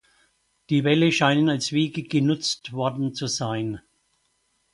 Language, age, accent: German, 70-79, Deutschland Deutsch